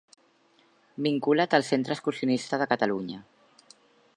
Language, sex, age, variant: Catalan, female, 40-49, Central